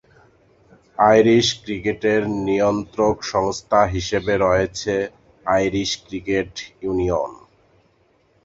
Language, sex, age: Bengali, male, 30-39